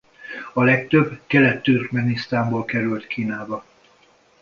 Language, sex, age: Hungarian, male, 60-69